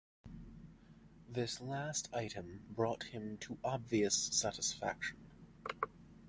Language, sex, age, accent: English, male, 19-29, United States English